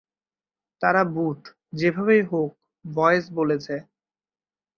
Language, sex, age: Bengali, male, 19-29